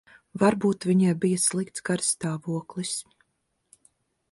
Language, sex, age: Latvian, female, 40-49